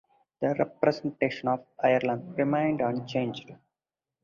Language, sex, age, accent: English, male, 19-29, India and South Asia (India, Pakistan, Sri Lanka)